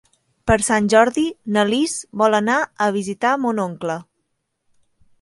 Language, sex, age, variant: Catalan, female, 19-29, Central